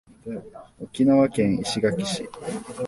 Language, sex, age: Japanese, male, 19-29